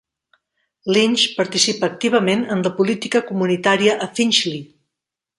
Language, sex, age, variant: Catalan, female, 40-49, Central